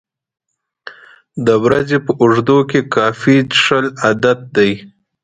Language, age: Pashto, 30-39